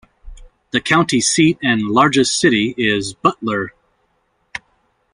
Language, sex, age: English, male, 40-49